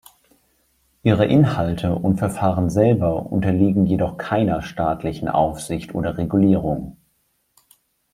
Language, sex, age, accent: German, male, 30-39, Deutschland Deutsch